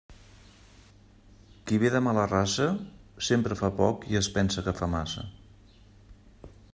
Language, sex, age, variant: Catalan, male, 50-59, Central